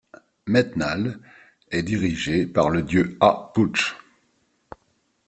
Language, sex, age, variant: French, male, 50-59, Français de métropole